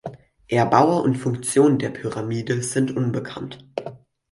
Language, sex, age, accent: German, male, under 19, Deutschland Deutsch